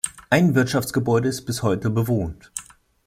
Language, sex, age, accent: German, male, 19-29, Deutschland Deutsch